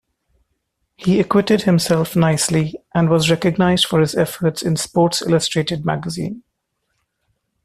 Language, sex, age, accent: English, male, 30-39, India and South Asia (India, Pakistan, Sri Lanka)